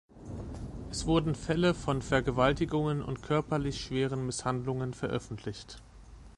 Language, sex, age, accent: German, male, 30-39, Deutschland Deutsch